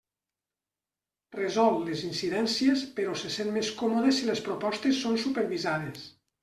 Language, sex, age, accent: Catalan, male, 50-59, valencià